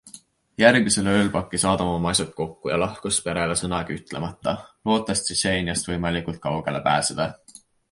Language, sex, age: Estonian, male, 19-29